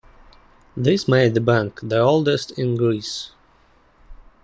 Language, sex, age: English, male, 19-29